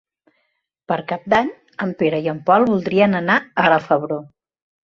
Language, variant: Catalan, Central